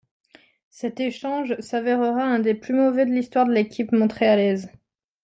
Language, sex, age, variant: French, female, 30-39, Français de métropole